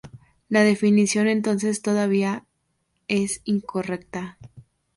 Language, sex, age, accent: Spanish, female, 19-29, México